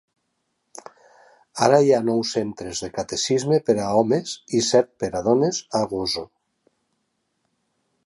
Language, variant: Catalan, Nord-Occidental